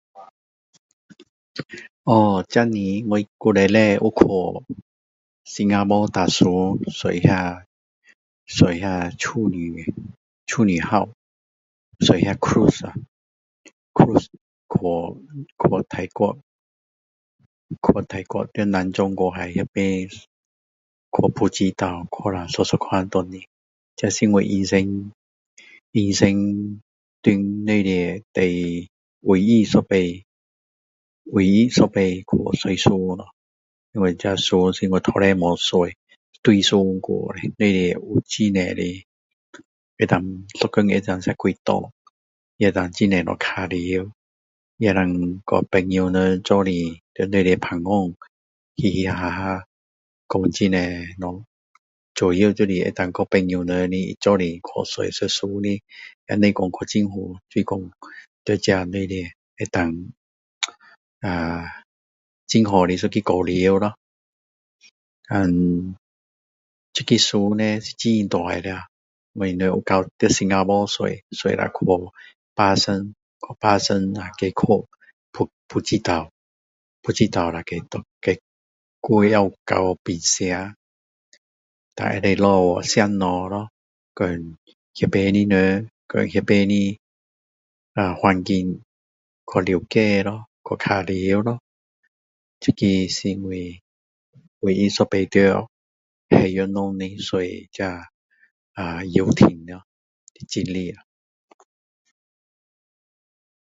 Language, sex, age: Min Dong Chinese, male, 50-59